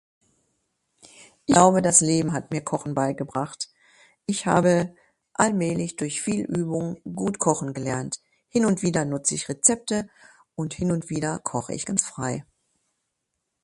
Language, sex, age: German, female, 60-69